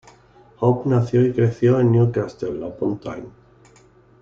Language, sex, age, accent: Spanish, male, 30-39, España: Sur peninsular (Andalucia, Extremadura, Murcia)